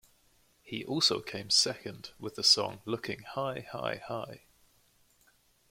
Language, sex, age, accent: English, male, 19-29, England English